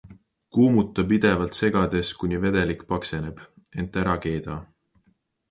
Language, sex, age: Estonian, male, 19-29